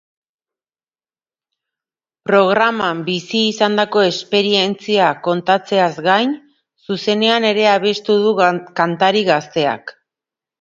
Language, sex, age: Basque, female, 40-49